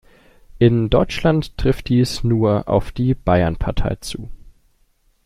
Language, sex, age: German, male, 19-29